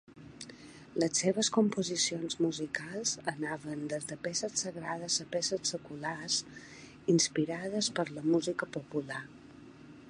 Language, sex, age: Catalan, female, 40-49